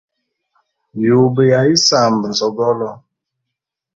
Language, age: Hemba, 19-29